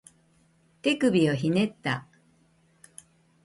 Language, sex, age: Japanese, female, 70-79